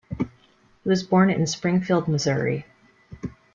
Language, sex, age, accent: English, female, 19-29, Canadian English